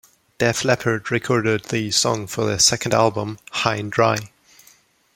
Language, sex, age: English, male, 19-29